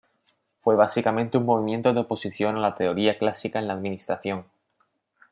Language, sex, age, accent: Spanish, male, 19-29, España: Sur peninsular (Andalucia, Extremadura, Murcia)